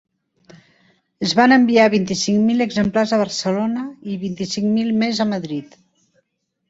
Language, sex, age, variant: Catalan, female, 50-59, Nord-Occidental